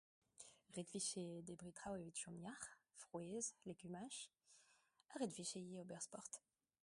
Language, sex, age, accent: Breton, female, 30-39, Leoneg